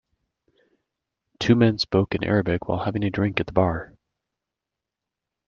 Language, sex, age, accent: English, male, 30-39, United States English